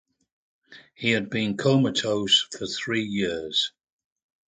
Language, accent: English, England English